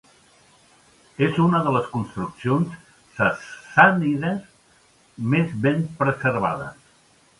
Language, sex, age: Catalan, male, 60-69